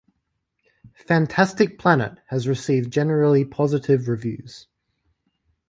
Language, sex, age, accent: English, male, 19-29, Australian English